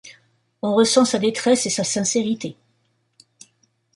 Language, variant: French, Français de métropole